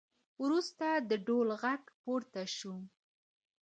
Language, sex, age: Pashto, female, 30-39